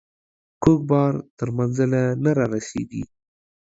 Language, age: Pashto, 19-29